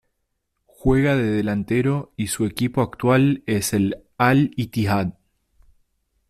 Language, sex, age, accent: Spanish, male, 30-39, Rioplatense: Argentina, Uruguay, este de Bolivia, Paraguay